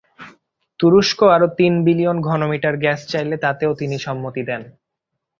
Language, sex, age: Bengali, male, 19-29